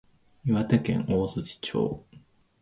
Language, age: Japanese, 19-29